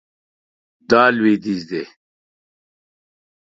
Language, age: Pashto, 50-59